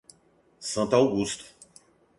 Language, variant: Portuguese, Portuguese (Brasil)